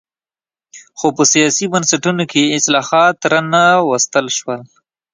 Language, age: Pashto, 19-29